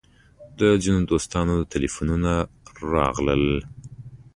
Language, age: Pashto, 19-29